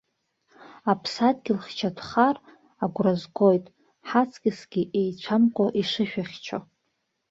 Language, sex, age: Abkhazian, female, 19-29